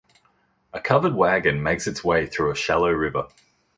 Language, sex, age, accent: English, male, 40-49, Australian English